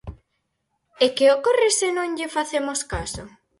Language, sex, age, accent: Galician, female, under 19, Normativo (estándar)